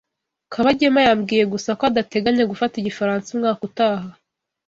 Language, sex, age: Kinyarwanda, female, 19-29